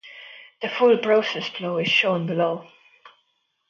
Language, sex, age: English, female, 19-29